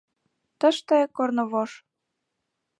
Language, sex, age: Mari, female, 19-29